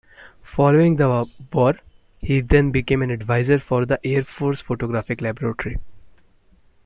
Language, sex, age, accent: English, male, under 19, India and South Asia (India, Pakistan, Sri Lanka)